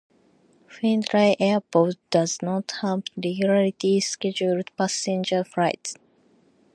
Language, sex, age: English, female, 19-29